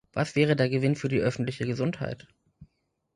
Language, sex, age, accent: German, male, 30-39, Deutschland Deutsch